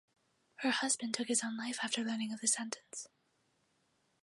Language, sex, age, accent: English, female, under 19, United States English